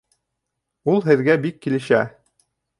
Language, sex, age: Bashkir, male, 30-39